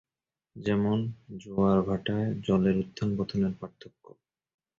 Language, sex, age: Bengali, male, 19-29